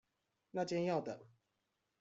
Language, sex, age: Chinese, male, 19-29